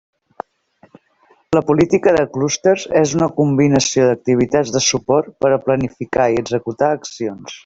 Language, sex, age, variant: Catalan, female, 40-49, Septentrional